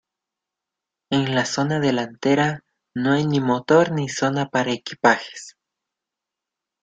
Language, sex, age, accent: Spanish, male, 19-29, Andino-Pacífico: Colombia, Perú, Ecuador, oeste de Bolivia y Venezuela andina